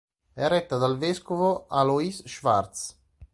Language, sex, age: Italian, male, 30-39